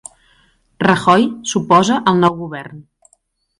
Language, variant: Catalan, Central